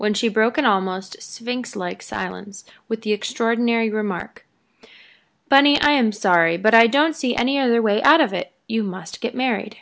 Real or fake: real